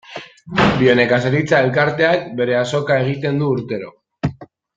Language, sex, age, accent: Basque, male, under 19, Mendebalekoa (Araba, Bizkaia, Gipuzkoako mendebaleko herri batzuk)